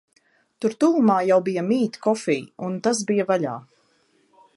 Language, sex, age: Latvian, female, 40-49